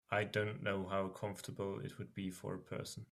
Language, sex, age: English, male, 19-29